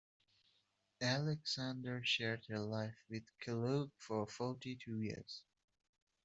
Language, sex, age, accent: English, male, 19-29, United States English